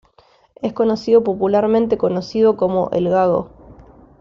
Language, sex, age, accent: Spanish, female, 19-29, Rioplatense: Argentina, Uruguay, este de Bolivia, Paraguay